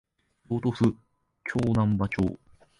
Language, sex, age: Japanese, male, 19-29